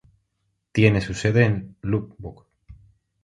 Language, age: Spanish, 19-29